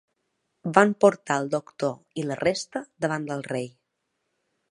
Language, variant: Catalan, Balear